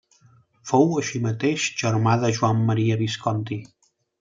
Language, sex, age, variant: Catalan, male, 30-39, Central